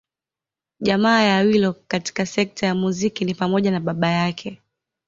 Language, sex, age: Swahili, female, 19-29